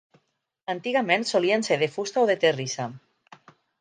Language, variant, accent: Catalan, Nord-Occidental, Tortosí